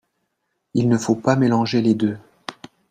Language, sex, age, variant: French, male, 40-49, Français de métropole